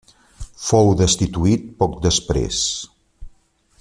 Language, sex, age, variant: Catalan, male, 50-59, Central